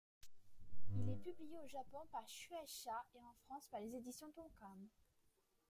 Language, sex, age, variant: French, female, under 19, Français de métropole